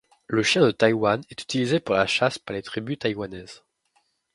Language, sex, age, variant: French, male, 19-29, Français de métropole